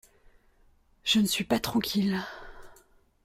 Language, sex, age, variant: French, female, 30-39, Français de métropole